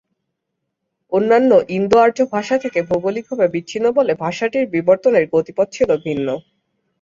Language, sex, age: Bengali, female, 19-29